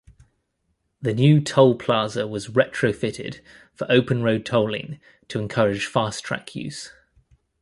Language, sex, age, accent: English, male, 30-39, England English